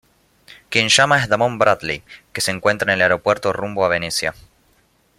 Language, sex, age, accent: Spanish, male, 19-29, Rioplatense: Argentina, Uruguay, este de Bolivia, Paraguay